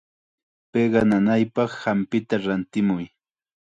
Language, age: Chiquián Ancash Quechua, 19-29